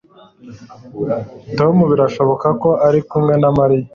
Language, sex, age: Kinyarwanda, male, 19-29